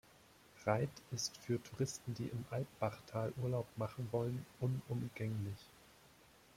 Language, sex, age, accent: German, male, 19-29, Deutschland Deutsch